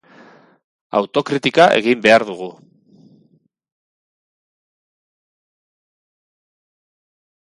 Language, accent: Basque, Erdialdekoa edo Nafarra (Gipuzkoa, Nafarroa)